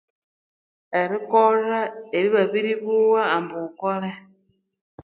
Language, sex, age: Konzo, female, 30-39